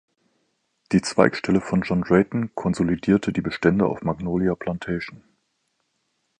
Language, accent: German, Deutschland Deutsch